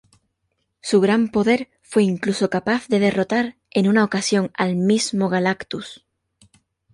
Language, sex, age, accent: Spanish, female, 19-29, España: Sur peninsular (Andalucia, Extremadura, Murcia)